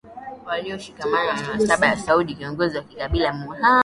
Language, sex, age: Swahili, female, 19-29